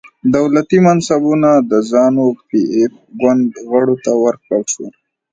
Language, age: Pashto, 19-29